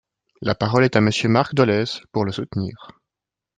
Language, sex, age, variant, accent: French, male, 19-29, Français d'Europe, Français de Suisse